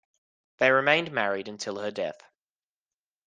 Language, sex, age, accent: English, male, 19-29, Australian English